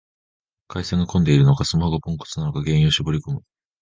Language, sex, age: Japanese, male, under 19